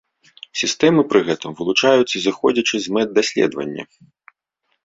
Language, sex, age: Belarusian, male, 30-39